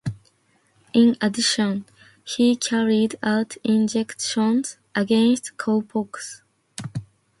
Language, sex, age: English, female, 19-29